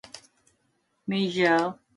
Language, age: English, 19-29